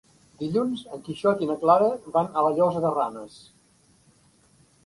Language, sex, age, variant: Catalan, male, 60-69, Central